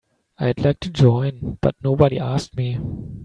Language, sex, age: English, male, 19-29